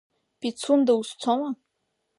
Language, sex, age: Abkhazian, female, under 19